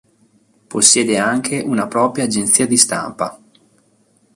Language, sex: Italian, male